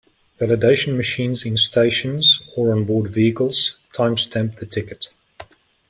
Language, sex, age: English, male, 40-49